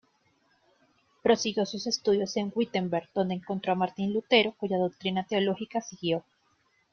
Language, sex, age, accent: Spanish, female, 19-29, Andino-Pacífico: Colombia, Perú, Ecuador, oeste de Bolivia y Venezuela andina